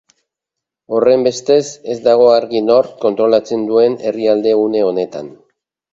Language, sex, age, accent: Basque, male, 50-59, Erdialdekoa edo Nafarra (Gipuzkoa, Nafarroa)